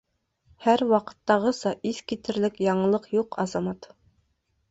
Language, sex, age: Bashkir, female, 19-29